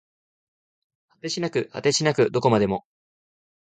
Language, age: Japanese, 19-29